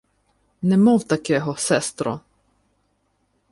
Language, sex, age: Ukrainian, female, 30-39